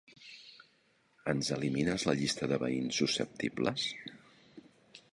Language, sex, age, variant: Catalan, male, 60-69, Central